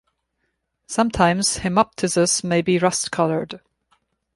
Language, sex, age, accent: English, female, 30-39, United States English